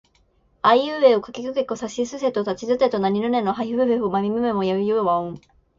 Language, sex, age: Japanese, female, 19-29